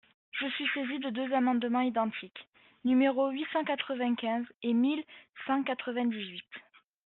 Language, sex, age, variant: French, male, 19-29, Français de métropole